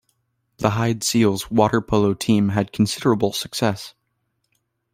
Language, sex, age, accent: English, male, under 19, United States English